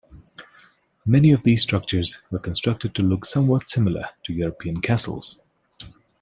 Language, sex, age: English, male, 19-29